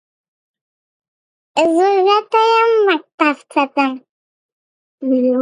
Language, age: English, 40-49